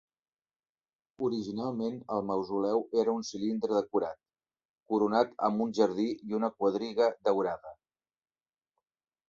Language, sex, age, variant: Catalan, male, 40-49, Central